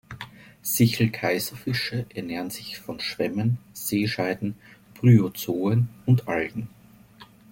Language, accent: German, Österreichisches Deutsch